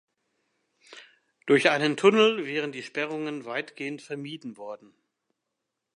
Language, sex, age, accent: German, male, 60-69, Deutschland Deutsch